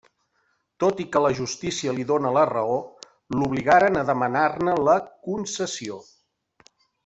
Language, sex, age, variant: Catalan, male, 50-59, Septentrional